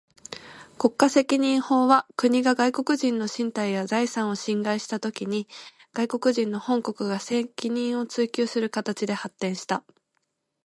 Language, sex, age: Japanese, female, 19-29